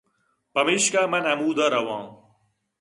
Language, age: Eastern Balochi, 30-39